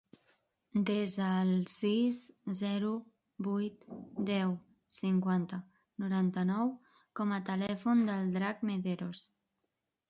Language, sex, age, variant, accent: Catalan, female, 19-29, Central, central